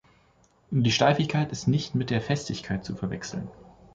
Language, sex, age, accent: German, male, 19-29, Deutschland Deutsch